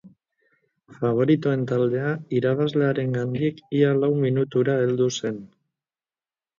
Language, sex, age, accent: Basque, female, 50-59, Mendebalekoa (Araba, Bizkaia, Gipuzkoako mendebaleko herri batzuk)